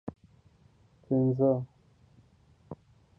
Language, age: Pashto, 30-39